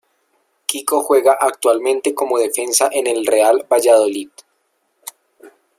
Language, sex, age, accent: Spanish, male, 19-29, Caribe: Cuba, Venezuela, Puerto Rico, República Dominicana, Panamá, Colombia caribeña, México caribeño, Costa del golfo de México